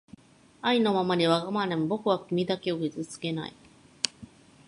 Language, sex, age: Japanese, female, 30-39